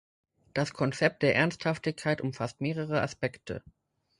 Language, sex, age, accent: German, male, 30-39, Deutschland Deutsch